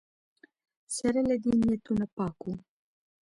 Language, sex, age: Pashto, female, 19-29